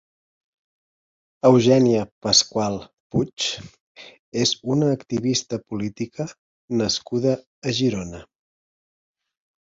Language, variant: Catalan, Central